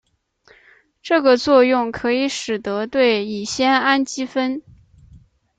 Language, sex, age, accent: Chinese, female, 19-29, 出生地：河南省